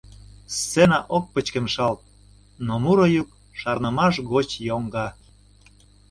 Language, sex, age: Mari, male, 60-69